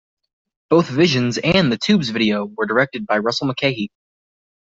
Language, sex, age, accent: English, male, 19-29, United States English